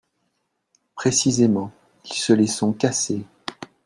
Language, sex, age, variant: French, male, 40-49, Français de métropole